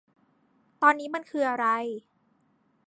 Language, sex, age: Thai, female, 19-29